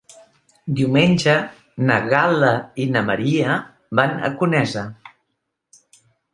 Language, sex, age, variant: Catalan, female, 60-69, Central